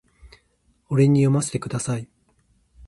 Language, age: Japanese, 50-59